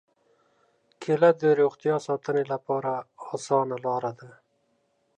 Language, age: Pashto, 30-39